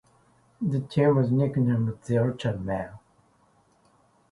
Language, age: English, 50-59